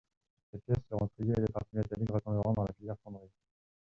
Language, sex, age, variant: French, male, 50-59, Français de métropole